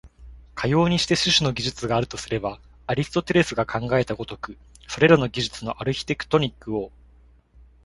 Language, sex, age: Japanese, male, 19-29